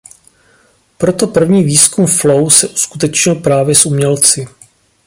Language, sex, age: Czech, male, 40-49